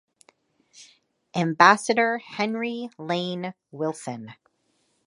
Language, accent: English, United States English